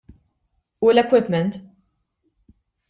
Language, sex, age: Maltese, female, 19-29